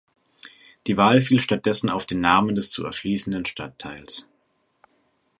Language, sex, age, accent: German, male, 19-29, Deutschland Deutsch; Süddeutsch